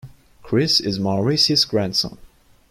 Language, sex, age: English, male, 19-29